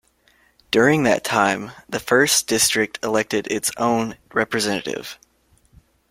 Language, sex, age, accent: English, male, 19-29, United States English